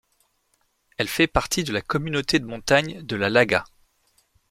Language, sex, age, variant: French, male, 30-39, Français de métropole